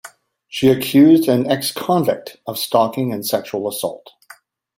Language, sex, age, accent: English, male, 50-59, United States English